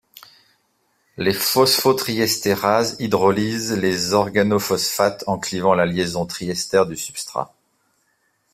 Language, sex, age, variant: French, male, 40-49, Français de métropole